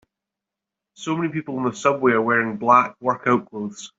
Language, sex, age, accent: English, male, 30-39, Scottish English